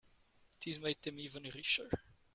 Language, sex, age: English, male, 19-29